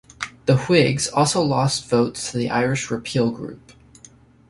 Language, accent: English, United States English